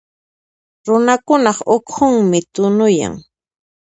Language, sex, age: Puno Quechua, female, 30-39